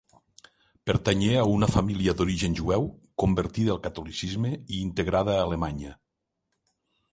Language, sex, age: Catalan, male, 60-69